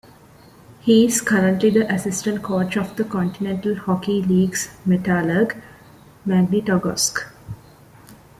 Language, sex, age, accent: English, female, 19-29, India and South Asia (India, Pakistan, Sri Lanka)